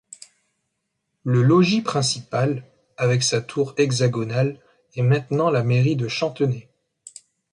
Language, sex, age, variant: French, male, 19-29, Français de métropole